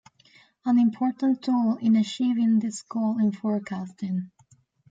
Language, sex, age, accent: English, female, 19-29, Irish English